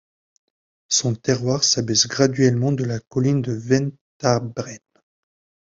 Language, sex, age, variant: French, male, 19-29, Français de métropole